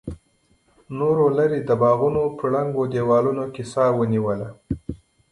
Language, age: Pashto, 30-39